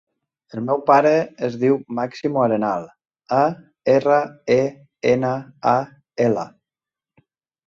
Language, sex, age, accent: Catalan, male, 30-39, valencià